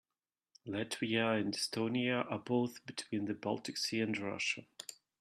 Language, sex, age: English, male, 40-49